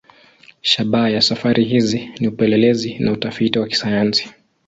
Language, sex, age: Swahili, male, 19-29